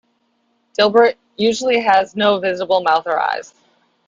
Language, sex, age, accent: English, female, 30-39, United States English